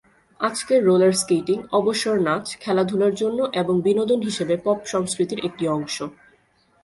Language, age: Bengali, 19-29